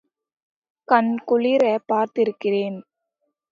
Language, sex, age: Tamil, female, 19-29